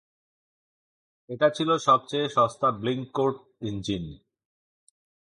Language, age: Bengali, 30-39